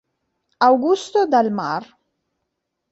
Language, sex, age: Italian, female, 30-39